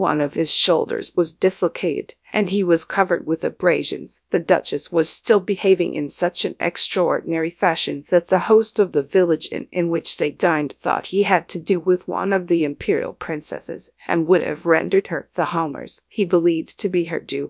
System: TTS, GradTTS